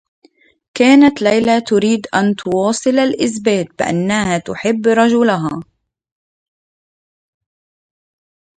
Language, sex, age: Arabic, female, 19-29